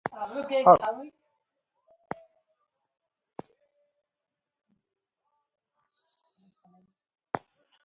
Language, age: Pashto, 19-29